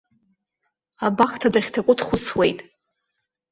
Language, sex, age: Abkhazian, female, 30-39